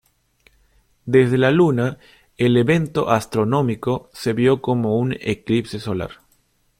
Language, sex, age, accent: Spanish, male, 30-39, Andino-Pacífico: Colombia, Perú, Ecuador, oeste de Bolivia y Venezuela andina